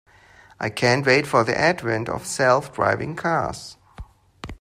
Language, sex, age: English, male, 30-39